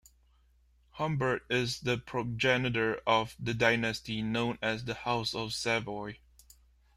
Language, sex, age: English, male, 30-39